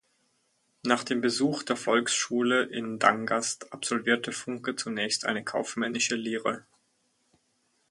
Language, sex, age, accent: German, male, 19-29, Deutschland Deutsch; Schweizerdeutsch